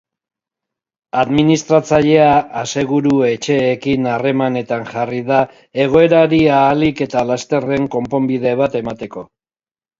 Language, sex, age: Basque, male, 60-69